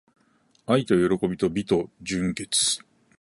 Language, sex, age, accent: Japanese, male, 40-49, 標準語